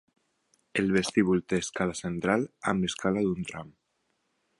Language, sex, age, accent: Catalan, male, 19-29, valencià